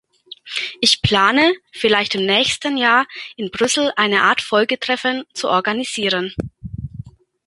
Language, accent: German, Deutschland Deutsch